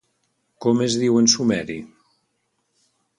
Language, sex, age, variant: Catalan, male, 60-69, Valencià central